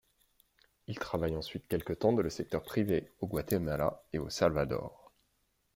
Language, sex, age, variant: French, male, 30-39, Français de métropole